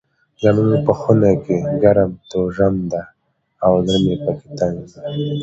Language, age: Pashto, 19-29